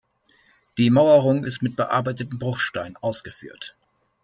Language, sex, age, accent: German, male, 30-39, Deutschland Deutsch